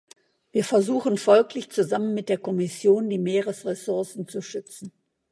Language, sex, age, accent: German, female, 60-69, Deutschland Deutsch